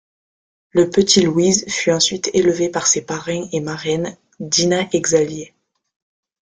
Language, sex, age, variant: French, female, under 19, Français de métropole